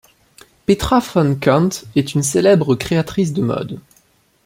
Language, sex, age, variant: French, male, 19-29, Français de métropole